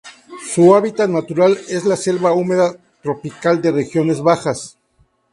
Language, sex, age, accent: Spanish, male, 50-59, México